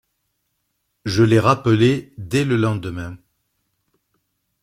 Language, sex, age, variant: French, male, 50-59, Français de métropole